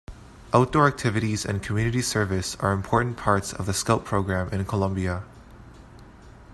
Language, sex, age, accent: English, male, 19-29, Canadian English